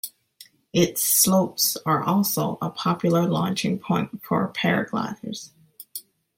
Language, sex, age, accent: English, female, 19-29, United States English